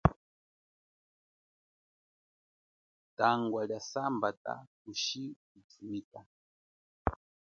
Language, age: Chokwe, 40-49